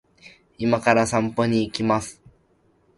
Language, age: Japanese, 19-29